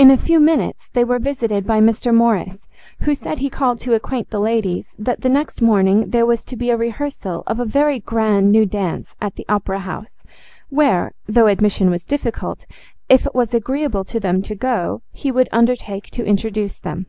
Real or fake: real